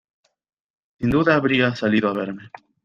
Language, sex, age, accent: Spanish, male, 19-29, Andino-Pacífico: Colombia, Perú, Ecuador, oeste de Bolivia y Venezuela andina